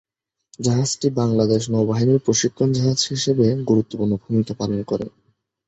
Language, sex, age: Bengali, male, 19-29